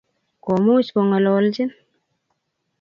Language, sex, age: Kalenjin, female, 19-29